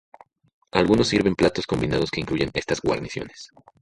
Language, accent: Spanish, México